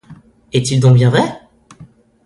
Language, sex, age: French, male, under 19